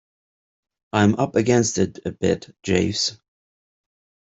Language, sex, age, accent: English, male, 40-49, England English